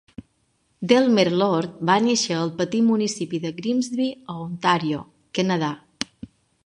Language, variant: Catalan, Balear